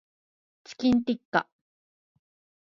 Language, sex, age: Japanese, female, 40-49